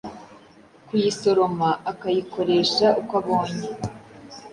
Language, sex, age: Kinyarwanda, female, under 19